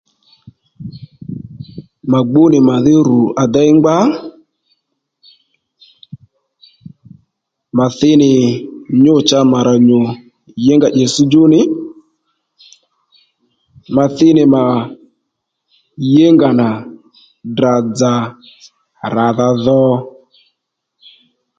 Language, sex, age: Lendu, male, 30-39